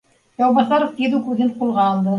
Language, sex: Bashkir, female